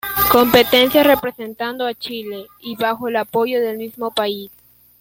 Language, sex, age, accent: Spanish, female, under 19, Andino-Pacífico: Colombia, Perú, Ecuador, oeste de Bolivia y Venezuela andina